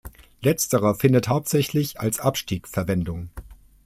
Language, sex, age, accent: German, male, 50-59, Deutschland Deutsch